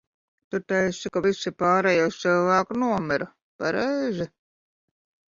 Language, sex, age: Latvian, female, 50-59